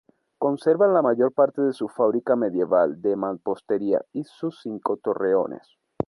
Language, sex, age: Spanish, male, 19-29